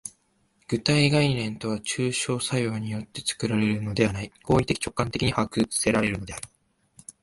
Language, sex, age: Japanese, male, 19-29